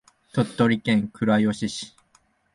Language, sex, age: Japanese, male, 19-29